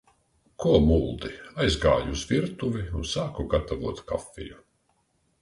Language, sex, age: Latvian, male, 60-69